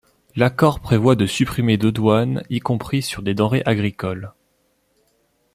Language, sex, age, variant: French, male, 19-29, Français de métropole